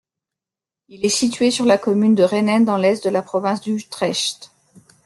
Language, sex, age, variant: French, female, 30-39, Français de métropole